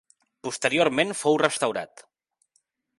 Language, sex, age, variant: Catalan, male, 30-39, Central